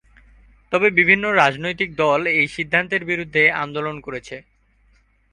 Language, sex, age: Bengali, male, 19-29